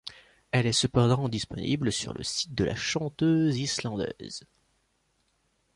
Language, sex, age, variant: French, male, 19-29, Français de métropole